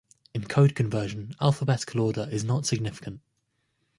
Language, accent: English, England English